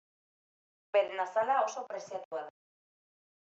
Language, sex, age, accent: Basque, female, 19-29, Mendebalekoa (Araba, Bizkaia, Gipuzkoako mendebaleko herri batzuk)